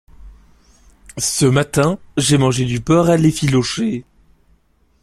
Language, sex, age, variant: French, male, 19-29, Français de métropole